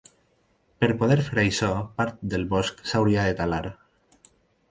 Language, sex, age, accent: Catalan, male, 19-29, valencià